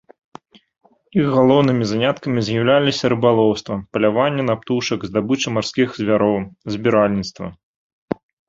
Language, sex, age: Belarusian, male, 30-39